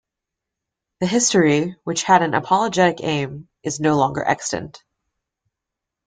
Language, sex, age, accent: English, female, 19-29, United States English